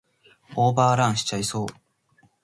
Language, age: Japanese, 19-29